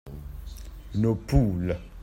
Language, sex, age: French, male, under 19